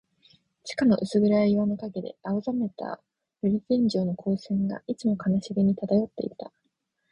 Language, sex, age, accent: Japanese, female, 19-29, 標準語